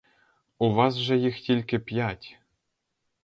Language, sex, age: Ukrainian, male, 19-29